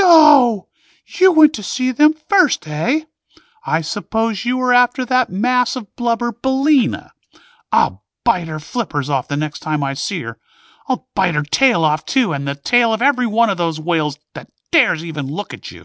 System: none